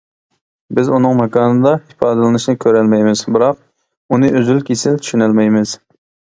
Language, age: Uyghur, 19-29